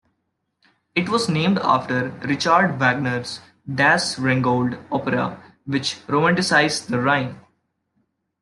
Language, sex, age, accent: English, male, 19-29, India and South Asia (India, Pakistan, Sri Lanka)